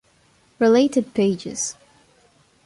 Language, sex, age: English, female, under 19